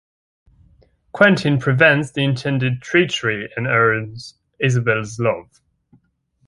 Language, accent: English, England English